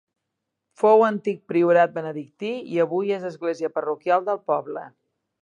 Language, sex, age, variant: Catalan, female, 50-59, Central